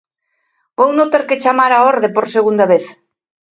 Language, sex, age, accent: Galician, female, 60-69, Normativo (estándar)